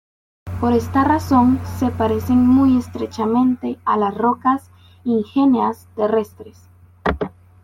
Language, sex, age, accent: Spanish, female, 19-29, América central